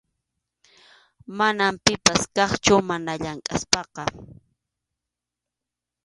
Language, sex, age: Arequipa-La Unión Quechua, female, 30-39